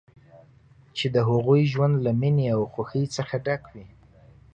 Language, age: Pashto, 19-29